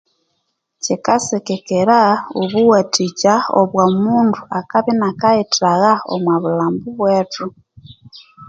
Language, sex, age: Konzo, female, 30-39